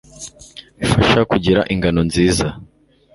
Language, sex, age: Kinyarwanda, male, 19-29